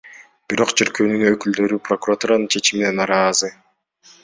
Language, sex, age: Kyrgyz, male, 19-29